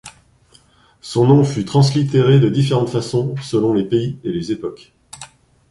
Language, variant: French, Français de métropole